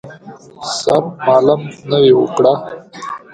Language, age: Pashto, 19-29